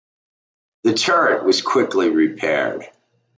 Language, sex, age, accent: English, male, 60-69, United States English